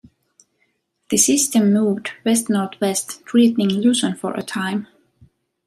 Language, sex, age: English, female, 19-29